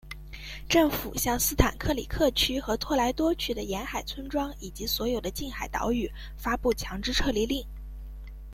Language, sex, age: Chinese, female, under 19